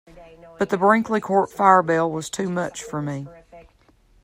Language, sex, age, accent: English, female, 50-59, United States English